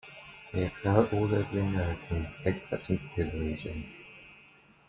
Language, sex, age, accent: English, male, under 19, England English